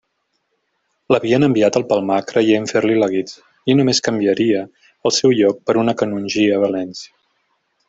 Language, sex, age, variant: Catalan, male, 40-49, Central